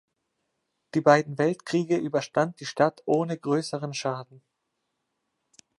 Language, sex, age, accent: German, male, 19-29, Deutschland Deutsch